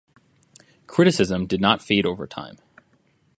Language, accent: English, United States English